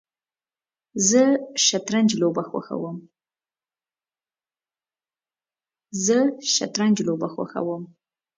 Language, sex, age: Pashto, female, 19-29